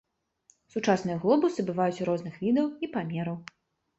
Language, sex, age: Belarusian, female, 19-29